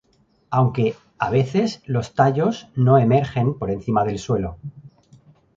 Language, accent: Spanish, España: Centro-Sur peninsular (Madrid, Toledo, Castilla-La Mancha)